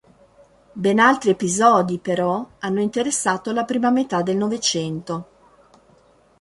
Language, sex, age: Italian, female, 50-59